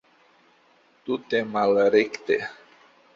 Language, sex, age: Esperanto, male, 50-59